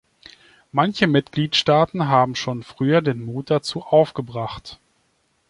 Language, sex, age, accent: German, male, 30-39, Deutschland Deutsch